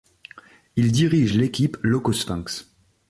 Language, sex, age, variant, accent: French, male, 30-39, Français des départements et régions d'outre-mer, Français de La Réunion